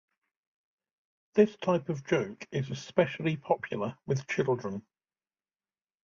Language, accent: English, England English